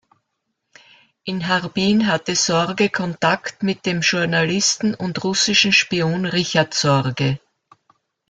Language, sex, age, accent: German, female, 70-79, Österreichisches Deutsch